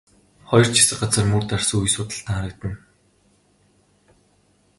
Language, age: Mongolian, 19-29